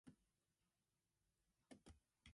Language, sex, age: English, female, under 19